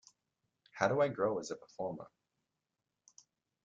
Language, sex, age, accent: English, male, under 19, Australian English